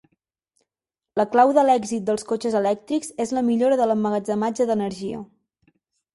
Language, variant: Catalan, Central